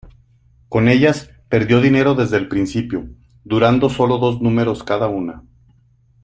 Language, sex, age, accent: Spanish, male, 40-49, México